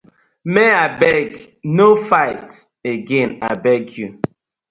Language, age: Nigerian Pidgin, 30-39